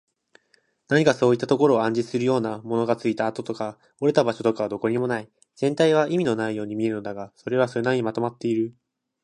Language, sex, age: Japanese, male, 19-29